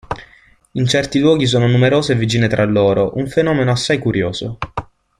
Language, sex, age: Italian, male, under 19